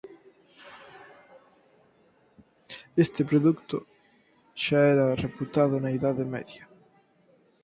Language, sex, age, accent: Galician, male, 19-29, Atlántico (seseo e gheada)